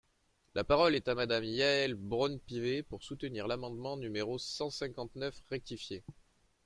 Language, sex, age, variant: French, male, 30-39, Français de métropole